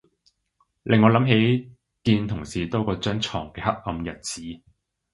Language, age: Cantonese, 30-39